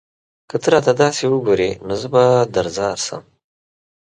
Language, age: Pashto, 30-39